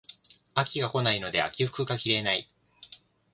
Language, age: Japanese, 19-29